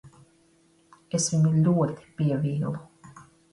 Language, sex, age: Latvian, female, 50-59